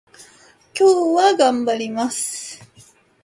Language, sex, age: Japanese, female, 19-29